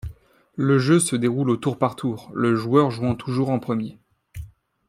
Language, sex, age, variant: French, male, 19-29, Français de métropole